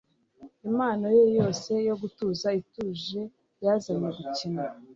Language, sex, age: Kinyarwanda, female, 30-39